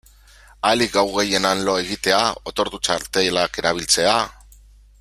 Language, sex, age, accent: Basque, male, 30-39, Mendebalekoa (Araba, Bizkaia, Gipuzkoako mendebaleko herri batzuk)